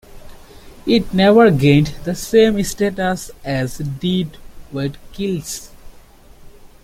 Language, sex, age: English, male, 19-29